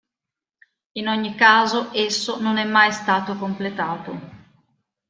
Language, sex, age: Italian, female, 50-59